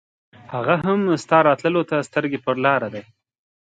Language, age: Pashto, 19-29